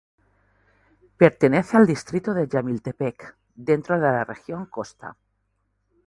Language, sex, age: Spanish, female, 40-49